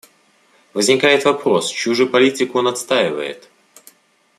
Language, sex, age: Russian, male, 19-29